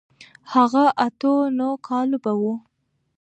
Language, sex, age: Pashto, female, 19-29